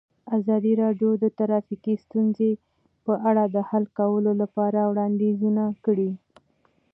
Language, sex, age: Pashto, female, 19-29